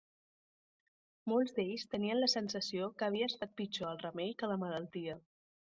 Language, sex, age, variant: Catalan, female, under 19, Central